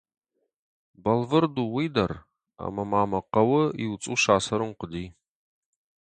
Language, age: Ossetic, 30-39